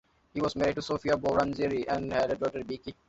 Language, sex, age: English, male, 19-29